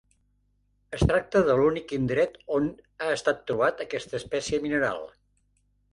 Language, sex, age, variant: Catalan, male, 80-89, Central